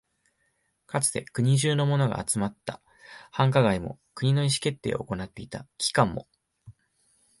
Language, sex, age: Japanese, male, 19-29